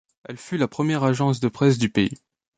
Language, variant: French, Français de métropole